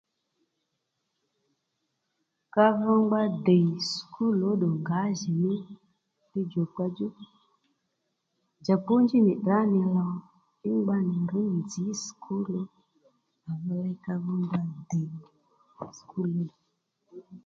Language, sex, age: Lendu, female, 30-39